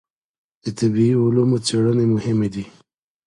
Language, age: Pashto, 30-39